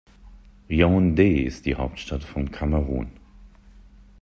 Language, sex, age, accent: German, male, 40-49, Deutschland Deutsch